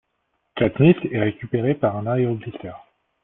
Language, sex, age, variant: French, male, 19-29, Français de métropole